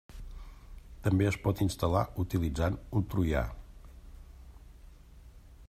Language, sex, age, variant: Catalan, male, 50-59, Central